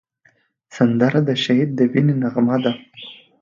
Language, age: Pashto, 19-29